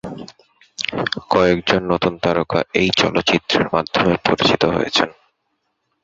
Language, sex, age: Bengali, male, 19-29